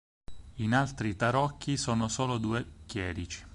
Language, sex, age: Italian, male, 19-29